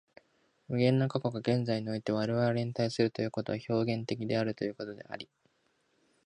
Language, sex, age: Japanese, male, under 19